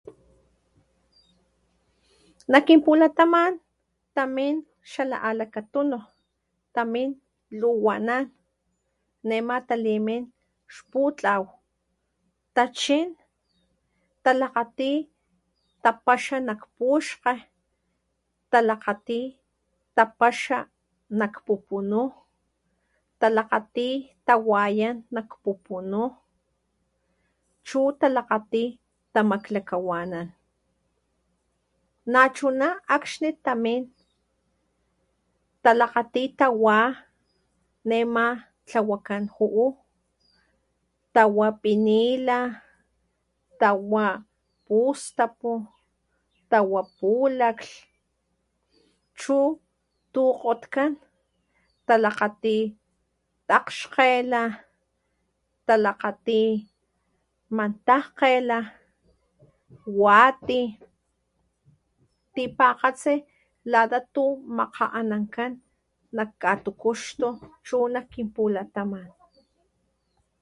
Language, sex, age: Papantla Totonac, female, 40-49